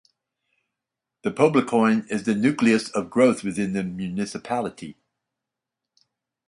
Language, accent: English, United States English